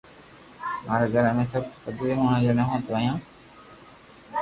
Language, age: Loarki, 40-49